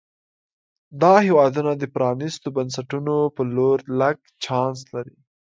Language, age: Pashto, 19-29